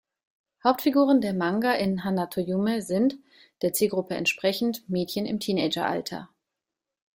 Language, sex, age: German, female, 30-39